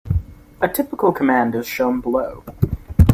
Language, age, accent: English, under 19, Canadian English